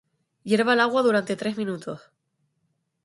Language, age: Spanish, 19-29